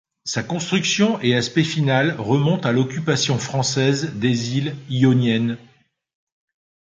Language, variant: French, Français de métropole